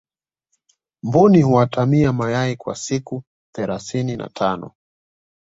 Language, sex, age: Swahili, male, 19-29